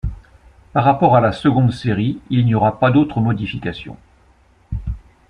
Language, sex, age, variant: French, male, 60-69, Français de métropole